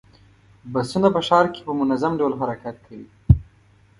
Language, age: Pashto, 19-29